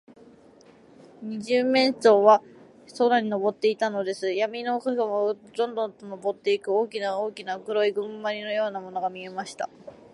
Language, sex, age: Japanese, female, 19-29